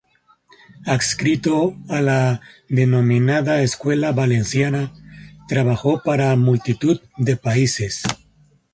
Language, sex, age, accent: Spanish, male, 30-39, España: Centro-Sur peninsular (Madrid, Toledo, Castilla-La Mancha)